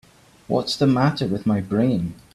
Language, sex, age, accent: English, male, 19-29, Scottish English